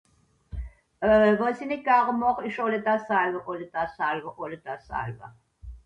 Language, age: French, 70-79